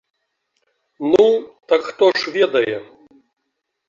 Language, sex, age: Belarusian, male, 30-39